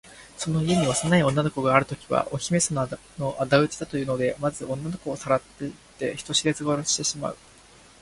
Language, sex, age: Japanese, male, 19-29